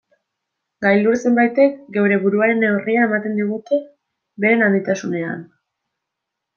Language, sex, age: Basque, female, 19-29